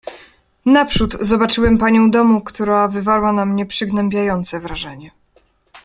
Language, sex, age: Polish, female, 19-29